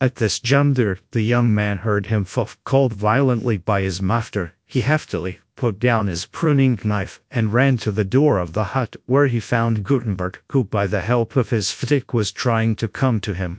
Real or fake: fake